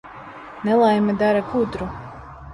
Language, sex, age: Latvian, female, 30-39